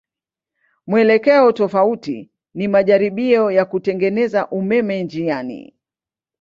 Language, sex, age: Swahili, female, 50-59